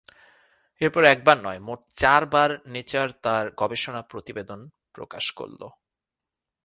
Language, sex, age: Bengali, male, 30-39